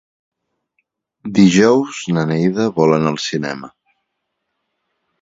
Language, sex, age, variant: Catalan, male, 40-49, Central